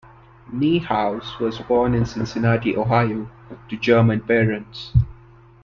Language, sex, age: English, male, 19-29